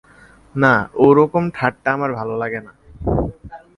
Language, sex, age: Bengali, male, 19-29